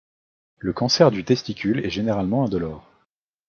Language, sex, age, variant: French, male, 19-29, Français de métropole